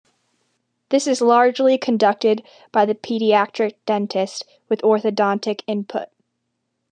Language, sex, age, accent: English, female, under 19, United States English